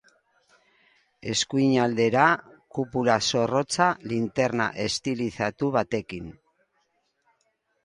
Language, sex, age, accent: Basque, female, 60-69, Erdialdekoa edo Nafarra (Gipuzkoa, Nafarroa)